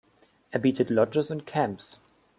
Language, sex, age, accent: German, male, 19-29, Deutschland Deutsch